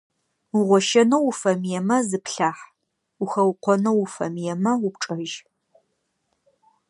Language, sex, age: Adyghe, female, 30-39